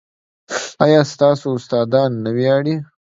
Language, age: Pashto, under 19